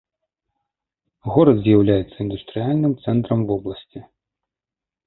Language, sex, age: Belarusian, male, 30-39